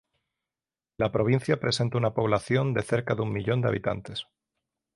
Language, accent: Spanish, España: Centro-Sur peninsular (Madrid, Toledo, Castilla-La Mancha); España: Sur peninsular (Andalucia, Extremadura, Murcia)